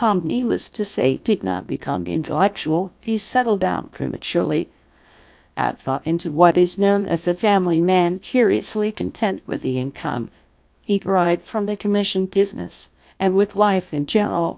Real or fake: fake